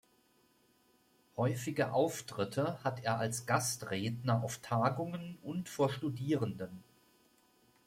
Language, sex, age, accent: German, male, 50-59, Deutschland Deutsch